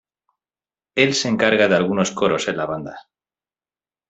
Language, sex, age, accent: Spanish, male, 19-29, España: Norte peninsular (Asturias, Castilla y León, Cantabria, País Vasco, Navarra, Aragón, La Rioja, Guadalajara, Cuenca)